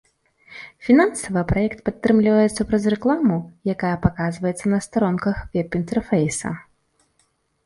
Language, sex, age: Belarusian, female, 30-39